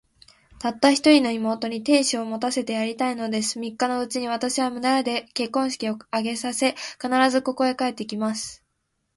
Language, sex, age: Japanese, female, 19-29